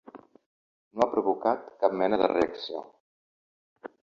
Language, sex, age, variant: Catalan, male, 50-59, Central